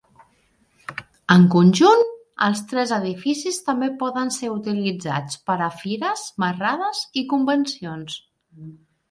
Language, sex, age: Catalan, female, 40-49